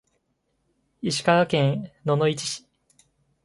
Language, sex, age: Japanese, male, 19-29